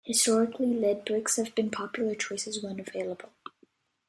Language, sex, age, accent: English, male, 30-39, United States English